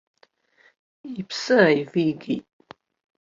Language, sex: Abkhazian, female